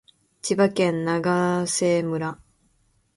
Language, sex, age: Japanese, female, 19-29